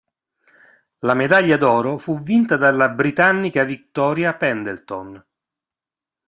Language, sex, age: Italian, male, 50-59